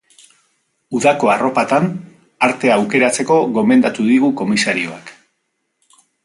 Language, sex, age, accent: Basque, male, 50-59, Mendebalekoa (Araba, Bizkaia, Gipuzkoako mendebaleko herri batzuk)